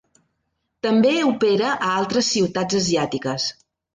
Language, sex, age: Catalan, female, 60-69